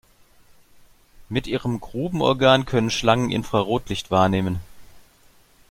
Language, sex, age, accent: German, male, 40-49, Deutschland Deutsch